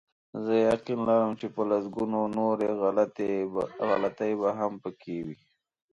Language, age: Pashto, 30-39